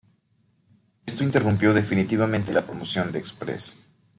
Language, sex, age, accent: Spanish, male, 19-29, México